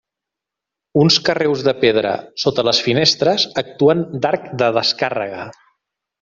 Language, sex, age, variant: Catalan, male, 40-49, Central